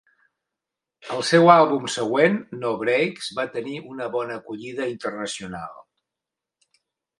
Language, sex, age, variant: Catalan, male, 60-69, Central